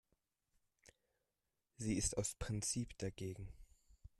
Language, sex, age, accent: German, male, 19-29, Deutschland Deutsch